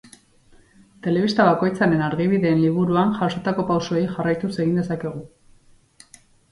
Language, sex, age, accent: Basque, female, 40-49, Erdialdekoa edo Nafarra (Gipuzkoa, Nafarroa)